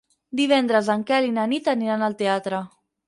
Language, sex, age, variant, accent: Catalan, female, 19-29, Central, central